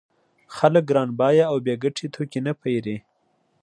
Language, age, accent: Pashto, 19-29, معیاري پښتو